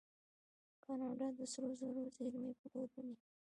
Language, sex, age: Pashto, female, 19-29